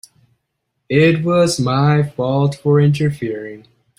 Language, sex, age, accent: English, male, 30-39, United States English